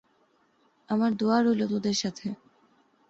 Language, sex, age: Bengali, female, 19-29